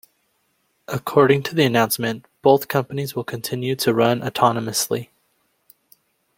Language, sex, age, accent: English, male, 19-29, United States English